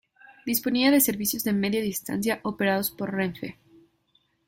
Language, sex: Spanish, female